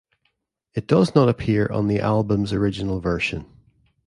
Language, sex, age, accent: English, male, 40-49, Northern Irish